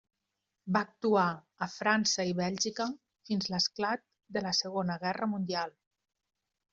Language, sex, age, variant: Catalan, female, 50-59, Nord-Occidental